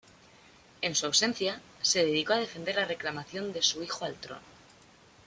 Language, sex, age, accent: Spanish, female, 19-29, España: Norte peninsular (Asturias, Castilla y León, Cantabria, País Vasco, Navarra, Aragón, La Rioja, Guadalajara, Cuenca)